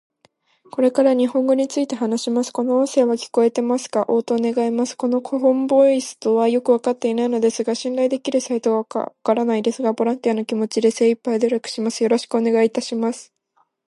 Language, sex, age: Japanese, female, 19-29